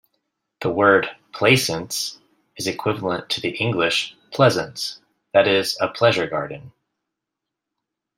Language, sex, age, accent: English, male, 30-39, United States English